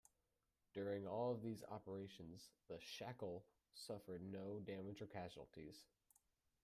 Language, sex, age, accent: English, male, 19-29, United States English